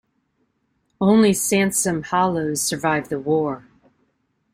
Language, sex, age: English, female, 50-59